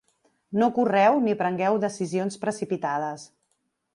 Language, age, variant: Catalan, 40-49, Central